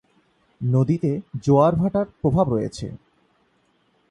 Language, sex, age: Bengali, male, 19-29